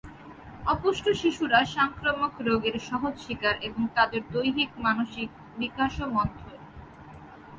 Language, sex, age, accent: Bengali, female, 19-29, শুদ্ধ বাংলা